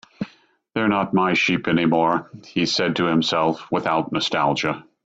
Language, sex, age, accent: English, male, 60-69, United States English